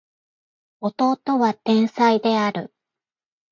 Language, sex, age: Japanese, female, 50-59